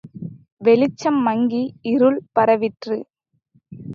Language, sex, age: Tamil, female, 19-29